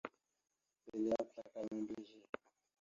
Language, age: Mada (Cameroon), 19-29